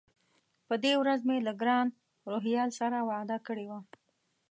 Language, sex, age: Pashto, female, 30-39